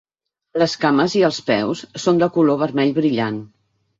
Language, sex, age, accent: Catalan, female, 50-59, balear; central